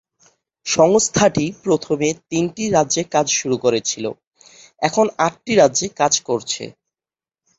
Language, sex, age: Bengali, male, 19-29